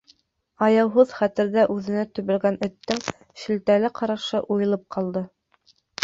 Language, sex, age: Bashkir, female, 19-29